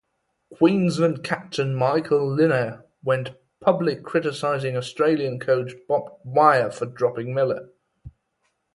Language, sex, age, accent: English, male, 19-29, England English